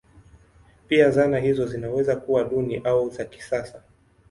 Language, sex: Swahili, male